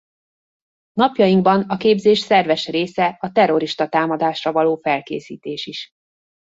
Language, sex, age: Hungarian, female, 40-49